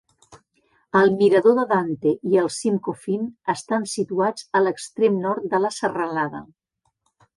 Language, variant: Catalan, Central